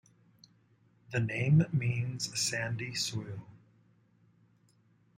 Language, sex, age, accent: English, male, 50-59, United States English